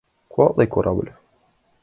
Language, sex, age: Mari, male, under 19